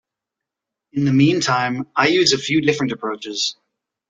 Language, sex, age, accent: English, male, 30-39, United States English